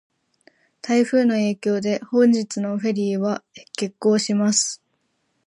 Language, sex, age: Japanese, female, 19-29